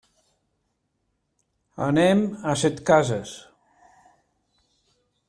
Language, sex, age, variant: Catalan, male, 70-79, Central